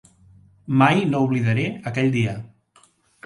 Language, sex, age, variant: Catalan, male, 60-69, Central